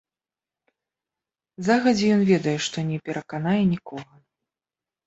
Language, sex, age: Belarusian, female, 30-39